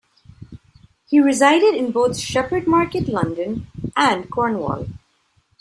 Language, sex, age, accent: English, female, 30-39, India and South Asia (India, Pakistan, Sri Lanka)